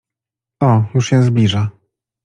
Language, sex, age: Polish, male, 40-49